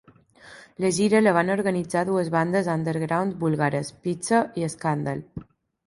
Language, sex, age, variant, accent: Catalan, female, 19-29, Balear, mallorquí